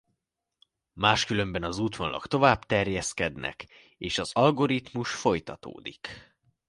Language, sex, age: Hungarian, male, under 19